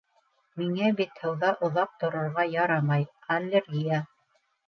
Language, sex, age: Bashkir, female, 40-49